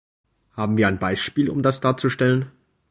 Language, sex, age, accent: German, male, under 19, Deutschland Deutsch